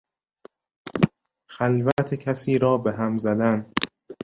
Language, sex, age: Persian, male, 19-29